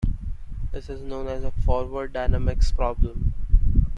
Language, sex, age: English, male, 19-29